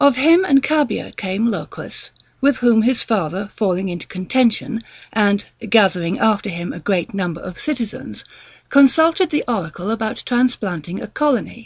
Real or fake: real